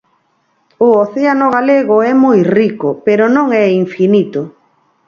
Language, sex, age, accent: Galician, female, 50-59, Normativo (estándar)